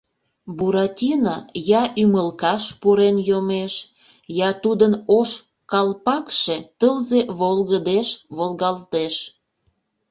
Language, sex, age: Mari, female, 40-49